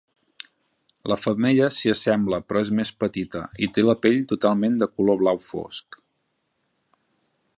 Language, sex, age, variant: Catalan, male, 30-39, Central